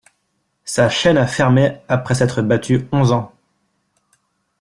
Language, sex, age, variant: French, male, 40-49, Français de métropole